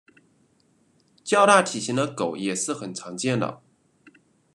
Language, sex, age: Chinese, male, 30-39